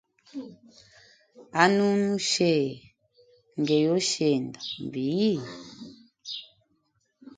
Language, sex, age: Hemba, female, 19-29